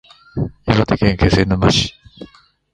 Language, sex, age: Japanese, male, 50-59